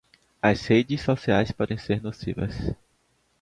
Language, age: Portuguese, 19-29